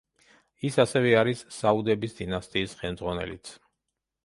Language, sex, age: Georgian, male, 50-59